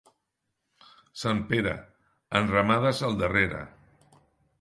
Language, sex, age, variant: Catalan, male, 60-69, Central